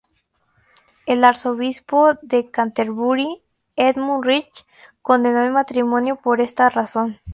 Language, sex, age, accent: Spanish, male, 19-29, México